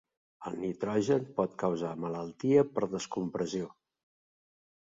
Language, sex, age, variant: Catalan, male, 50-59, Central